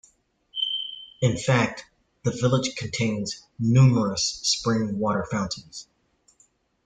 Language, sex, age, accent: English, male, 40-49, United States English